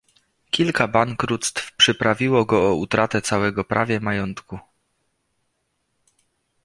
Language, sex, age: Polish, male, 30-39